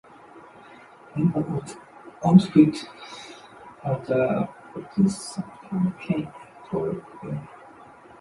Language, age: English, 30-39